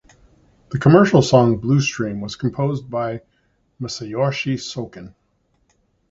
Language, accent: English, United States English